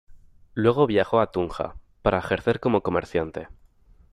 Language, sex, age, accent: Spanish, male, under 19, España: Norte peninsular (Asturias, Castilla y León, Cantabria, País Vasco, Navarra, Aragón, La Rioja, Guadalajara, Cuenca)